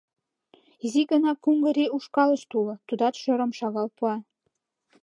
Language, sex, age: Mari, female, 19-29